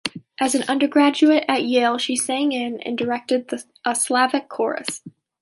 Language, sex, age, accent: English, female, 19-29, United States English